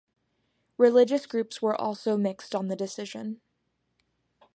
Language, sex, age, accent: English, female, under 19, United States English